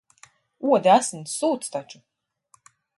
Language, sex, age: Latvian, female, 30-39